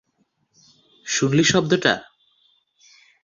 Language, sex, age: Bengali, male, 19-29